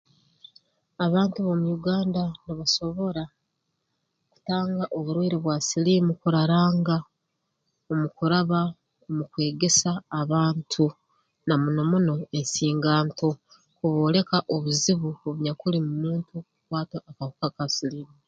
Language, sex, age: Tooro, female, 40-49